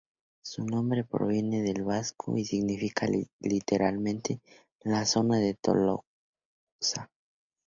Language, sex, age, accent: Spanish, male, under 19, México